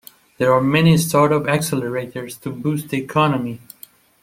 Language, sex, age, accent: English, male, 19-29, United States English